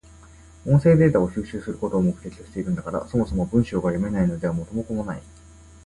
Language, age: Japanese, 30-39